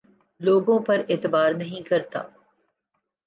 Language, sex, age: Urdu, male, 19-29